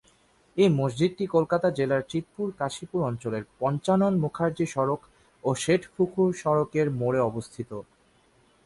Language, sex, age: Bengali, male, 19-29